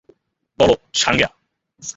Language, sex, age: Bengali, male, 19-29